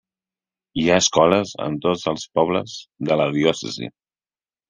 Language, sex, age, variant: Catalan, male, 30-39, Central